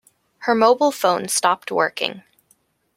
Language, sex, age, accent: English, female, 19-29, Canadian English